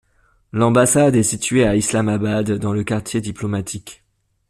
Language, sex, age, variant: French, male, 19-29, Français de métropole